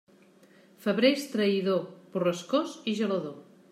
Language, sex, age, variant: Catalan, female, 40-49, Central